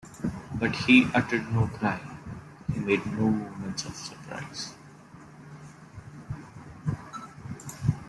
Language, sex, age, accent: English, male, 19-29, India and South Asia (India, Pakistan, Sri Lanka)